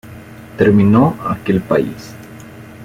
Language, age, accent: Spanish, 50-59, México